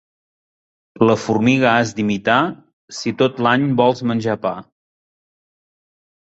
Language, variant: Catalan, Central